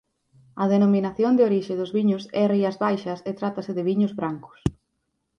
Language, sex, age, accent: Galician, female, 30-39, Atlántico (seseo e gheada)